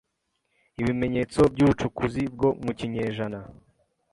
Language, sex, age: Kinyarwanda, male, 19-29